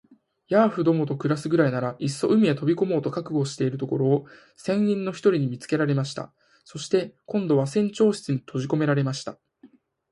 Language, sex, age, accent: Japanese, male, 19-29, 標準語